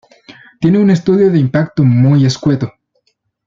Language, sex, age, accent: Spanish, male, 19-29, Chileno: Chile, Cuyo